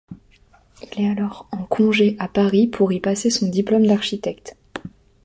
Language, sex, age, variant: French, female, 19-29, Français de métropole